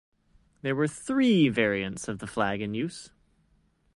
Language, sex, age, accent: English, male, 19-29, United States English